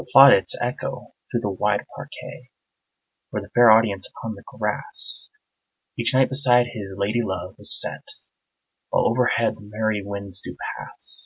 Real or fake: real